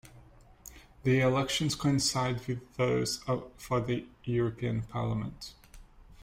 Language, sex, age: English, male, 19-29